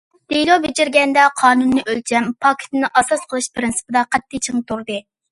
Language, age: Uyghur, 19-29